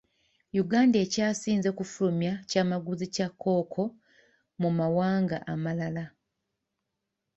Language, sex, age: Ganda, female, 19-29